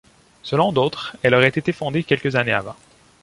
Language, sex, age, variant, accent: French, male, 19-29, Français d'Amérique du Nord, Français du Canada